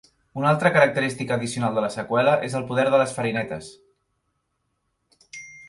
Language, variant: Catalan, Central